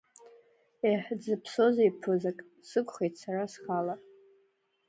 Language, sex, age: Abkhazian, female, under 19